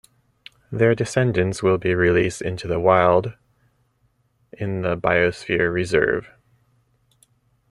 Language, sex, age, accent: English, male, 30-39, United States English